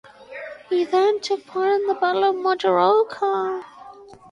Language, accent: English, United States English